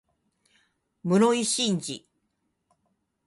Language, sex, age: Japanese, female, 60-69